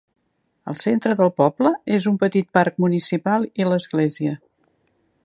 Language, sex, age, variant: Catalan, female, 60-69, Central